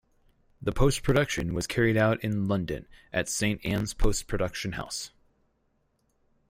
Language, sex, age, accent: English, male, 19-29, United States English